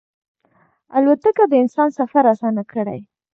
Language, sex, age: Pashto, female, 19-29